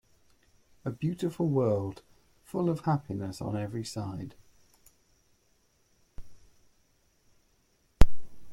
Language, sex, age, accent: English, male, 40-49, England English